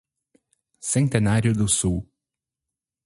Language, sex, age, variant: Portuguese, male, 30-39, Portuguese (Brasil)